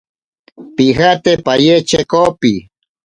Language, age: Ashéninka Perené, 40-49